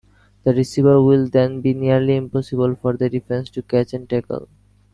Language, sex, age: English, male, 19-29